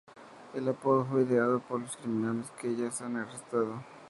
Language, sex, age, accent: Spanish, male, 19-29, México